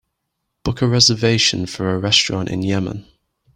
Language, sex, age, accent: English, male, 19-29, England English